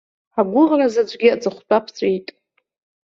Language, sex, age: Abkhazian, female, 40-49